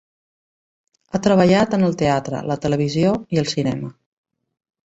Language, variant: Catalan, Central